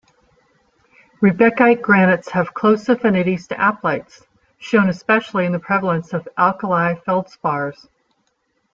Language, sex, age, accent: English, female, 50-59, United States English